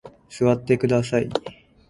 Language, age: Japanese, 19-29